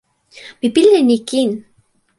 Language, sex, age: Toki Pona, female, 19-29